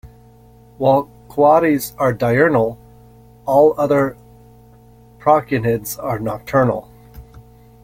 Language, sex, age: English, male, 40-49